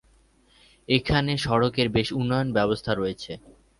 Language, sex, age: Bengali, male, 19-29